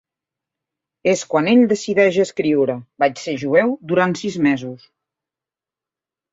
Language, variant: Catalan, Central